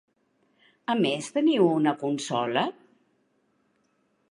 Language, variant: Catalan, Central